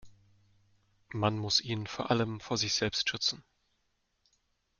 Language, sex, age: German, male, 40-49